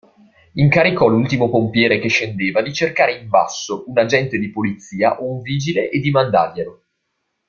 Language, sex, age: Italian, male, 19-29